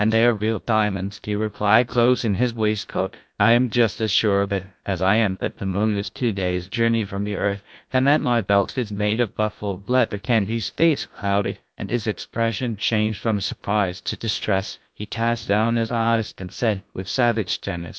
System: TTS, GlowTTS